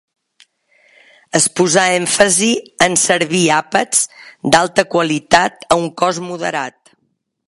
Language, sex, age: Catalan, female, 60-69